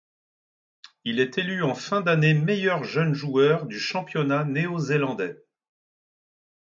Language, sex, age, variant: French, male, 40-49, Français de métropole